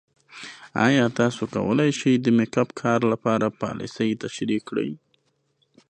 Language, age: Pashto, 19-29